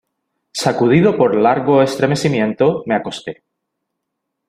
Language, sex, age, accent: Spanish, male, 30-39, Caribe: Cuba, Venezuela, Puerto Rico, República Dominicana, Panamá, Colombia caribeña, México caribeño, Costa del golfo de México